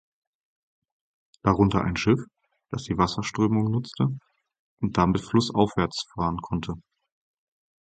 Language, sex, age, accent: German, male, 30-39, Deutschland Deutsch